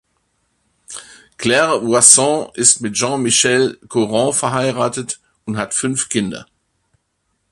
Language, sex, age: German, male, 60-69